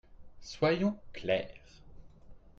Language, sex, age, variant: French, male, 30-39, Français de métropole